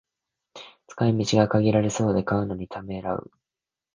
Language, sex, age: Japanese, male, 19-29